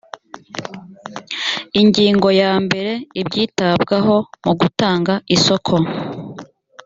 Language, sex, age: Kinyarwanda, female, 30-39